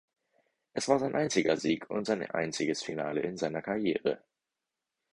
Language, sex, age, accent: German, male, 19-29, Deutschland Deutsch